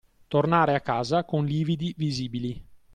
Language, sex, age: Italian, male, 19-29